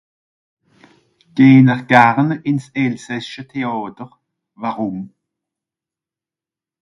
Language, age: Swiss German, 40-49